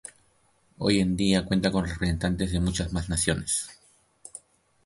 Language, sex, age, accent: Spanish, male, 30-39, Peru